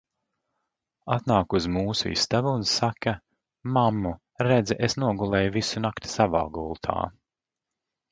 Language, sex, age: Latvian, male, 40-49